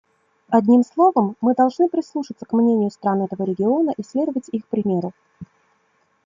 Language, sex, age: Russian, female, 30-39